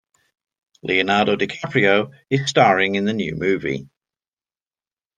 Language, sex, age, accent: English, male, 40-49, England English